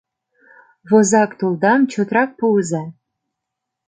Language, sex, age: Mari, female, 30-39